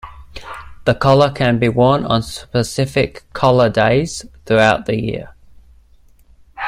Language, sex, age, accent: English, male, 30-39, Australian English